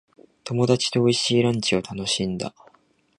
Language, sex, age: Japanese, male, 19-29